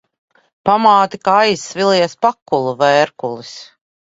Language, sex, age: Latvian, female, 40-49